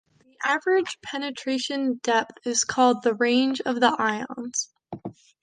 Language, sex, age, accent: English, female, 19-29, United States English